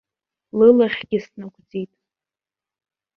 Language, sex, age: Abkhazian, female, 19-29